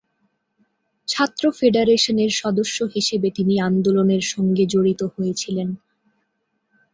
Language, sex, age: Bengali, female, 19-29